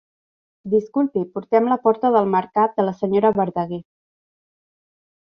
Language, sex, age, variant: Catalan, female, 40-49, Central